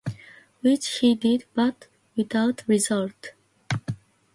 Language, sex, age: English, female, 19-29